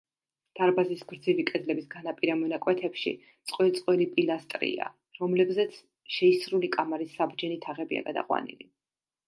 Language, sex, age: Georgian, female, 30-39